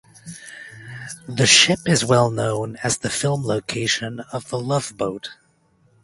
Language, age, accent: English, 30-39, United States English